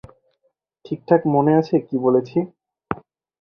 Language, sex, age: Bengali, male, 19-29